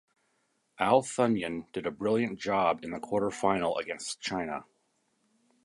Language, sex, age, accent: English, male, 50-59, United States English